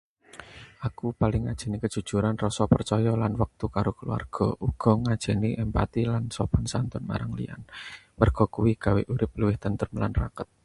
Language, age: Javanese, 30-39